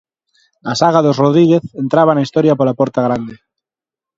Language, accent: Galician, Normativo (estándar)